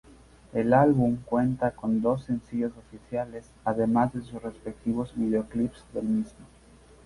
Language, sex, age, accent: Spanish, male, 19-29, México